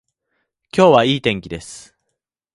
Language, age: Japanese, 19-29